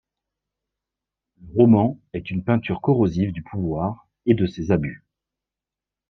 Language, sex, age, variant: French, male, 50-59, Français de métropole